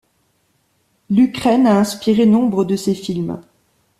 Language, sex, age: French, female, 40-49